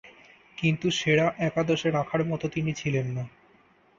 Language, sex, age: Bengali, male, 19-29